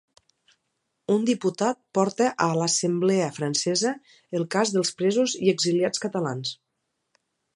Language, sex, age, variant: Catalan, female, 40-49, Nord-Occidental